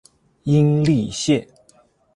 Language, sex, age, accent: Chinese, male, 19-29, 出生地：四川省